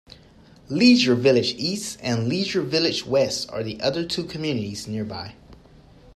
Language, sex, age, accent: English, male, 19-29, United States English